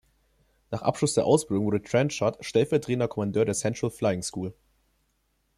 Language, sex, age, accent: German, male, 19-29, Deutschland Deutsch